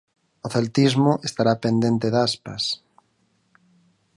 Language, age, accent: Galician, 40-49, Normativo (estándar)